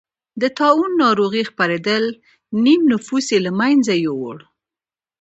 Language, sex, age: Pashto, female, 19-29